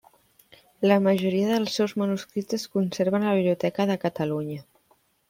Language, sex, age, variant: Catalan, female, 19-29, Central